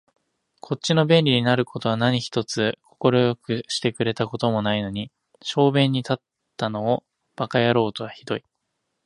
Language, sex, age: Japanese, male, 19-29